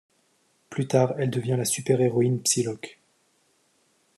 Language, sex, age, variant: French, male, 30-39, Français de métropole